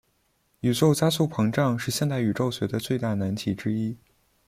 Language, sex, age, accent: Chinese, male, under 19, 出生地：北京市